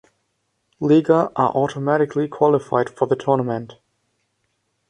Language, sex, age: English, male, under 19